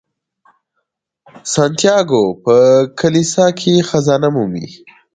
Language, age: Pashto, 19-29